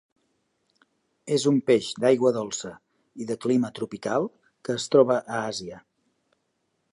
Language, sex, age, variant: Catalan, male, 50-59, Central